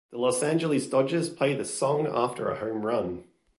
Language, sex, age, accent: English, male, 30-39, Australian English